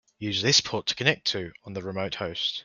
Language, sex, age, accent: English, male, 19-29, Australian English